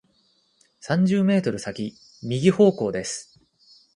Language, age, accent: Japanese, 19-29, 標準語